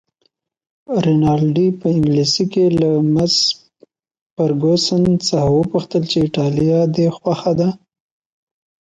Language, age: Pashto, 19-29